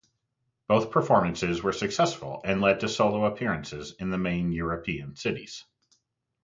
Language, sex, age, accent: English, male, 30-39, United States English